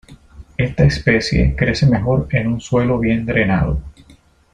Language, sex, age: Spanish, male, 30-39